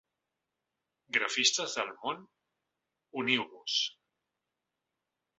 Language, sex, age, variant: Catalan, male, 40-49, Central